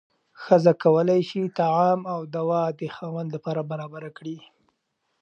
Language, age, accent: Pashto, 19-29, پکتیا ولایت، احمدزی